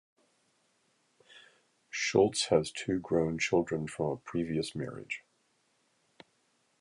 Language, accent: English, United States English